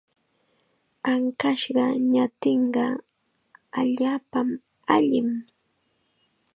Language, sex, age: Chiquián Ancash Quechua, female, 19-29